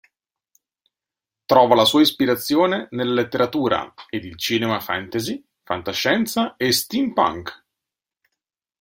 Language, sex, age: Italian, male, 40-49